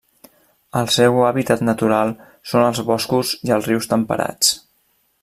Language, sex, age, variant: Catalan, male, 30-39, Central